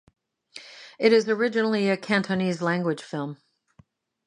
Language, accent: English, United States English